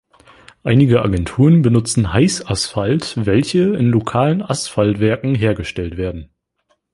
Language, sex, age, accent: German, male, 19-29, Deutschland Deutsch